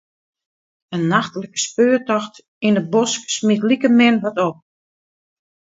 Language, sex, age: Western Frisian, female, 60-69